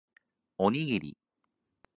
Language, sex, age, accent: Japanese, male, 19-29, 関西弁